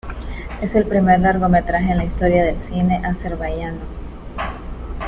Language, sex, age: Spanish, female, 19-29